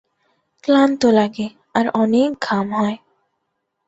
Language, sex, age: Bengali, female, 19-29